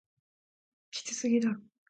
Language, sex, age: Japanese, female, 19-29